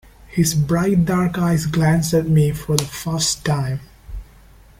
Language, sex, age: English, male, 19-29